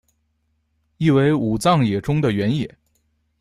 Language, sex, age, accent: Chinese, male, 19-29, 出生地：河北省